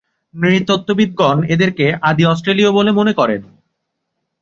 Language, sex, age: Bengali, male, 19-29